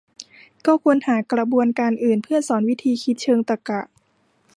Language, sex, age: Thai, female, 19-29